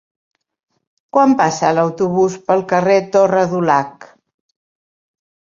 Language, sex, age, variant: Catalan, female, 60-69, Central